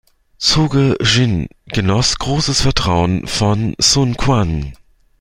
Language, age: German, 30-39